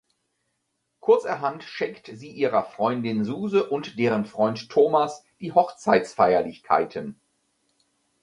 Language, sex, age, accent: German, male, 50-59, Deutschland Deutsch